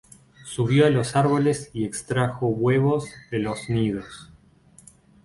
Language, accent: Spanish, Rioplatense: Argentina, Uruguay, este de Bolivia, Paraguay